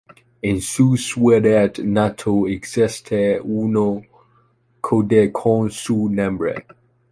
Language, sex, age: Spanish, male, 19-29